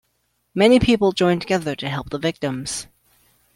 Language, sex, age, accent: English, male, 19-29, United States English